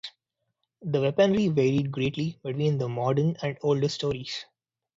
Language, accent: English, India and South Asia (India, Pakistan, Sri Lanka)